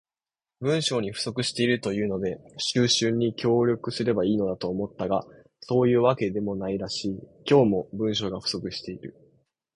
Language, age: Japanese, 19-29